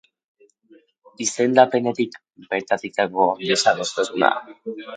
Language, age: Basque, under 19